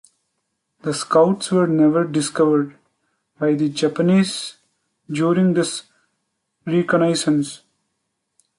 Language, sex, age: English, male, 19-29